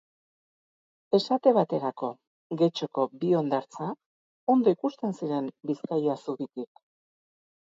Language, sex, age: Basque, female, 40-49